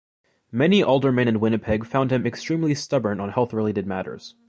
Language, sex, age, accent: English, male, 19-29, United States English